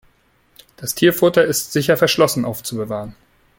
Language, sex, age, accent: German, male, 19-29, Deutschland Deutsch